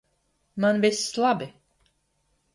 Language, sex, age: Latvian, female, 60-69